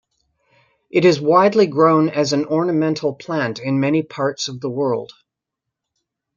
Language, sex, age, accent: English, female, 50-59, Canadian English